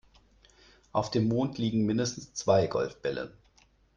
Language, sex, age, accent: German, male, 30-39, Deutschland Deutsch